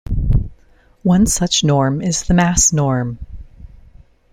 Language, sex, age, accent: English, female, 30-39, United States English